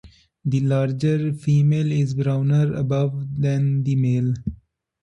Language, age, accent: English, 19-29, India and South Asia (India, Pakistan, Sri Lanka)